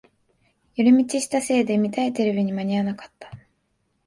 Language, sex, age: Japanese, female, 19-29